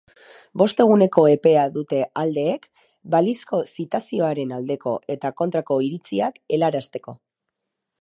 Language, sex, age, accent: Basque, female, 30-39, Mendebalekoa (Araba, Bizkaia, Gipuzkoako mendebaleko herri batzuk)